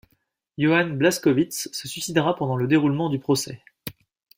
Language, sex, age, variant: French, male, 30-39, Français de métropole